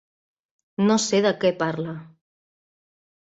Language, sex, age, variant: Catalan, female, 50-59, Central